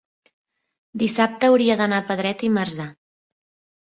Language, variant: Catalan, Central